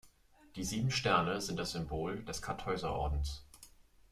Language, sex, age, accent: German, male, 30-39, Deutschland Deutsch